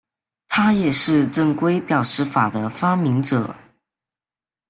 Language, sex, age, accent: Chinese, male, under 19, 出生地：湖南省